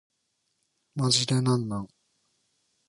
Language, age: Japanese, 19-29